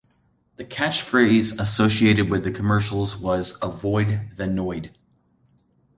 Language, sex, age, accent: English, male, 40-49, United States English